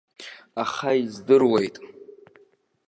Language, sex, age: Abkhazian, male, under 19